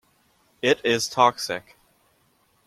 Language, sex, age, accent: English, male, 19-29, Canadian English